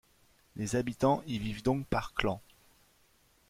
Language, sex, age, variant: French, male, 30-39, Français de métropole